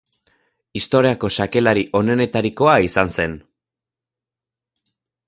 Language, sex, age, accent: Basque, male, 19-29, Mendebalekoa (Araba, Bizkaia, Gipuzkoako mendebaleko herri batzuk)